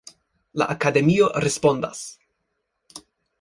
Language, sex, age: Esperanto, male, 30-39